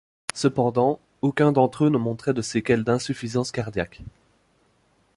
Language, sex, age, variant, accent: French, male, 19-29, Français d'Europe, Français de Belgique